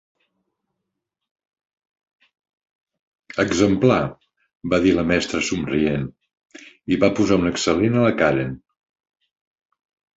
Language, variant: Catalan, Central